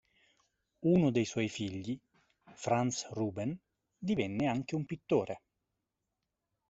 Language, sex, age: Italian, male, 40-49